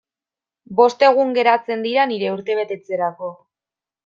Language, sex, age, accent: Basque, female, 19-29, Mendebalekoa (Araba, Bizkaia, Gipuzkoako mendebaleko herri batzuk)